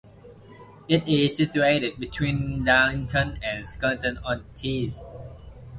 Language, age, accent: English, 19-29, United States English